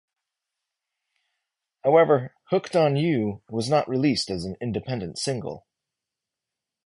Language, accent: English, United States English